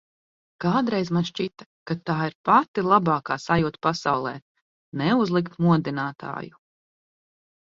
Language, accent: Latvian, nav